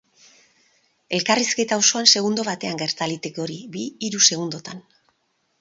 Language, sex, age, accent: Basque, female, 50-59, Erdialdekoa edo Nafarra (Gipuzkoa, Nafarroa)